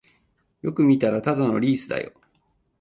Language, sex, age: Japanese, male, 40-49